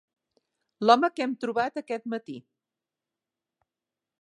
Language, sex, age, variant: Catalan, female, 60-69, Central